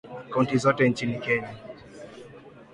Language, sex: Swahili, male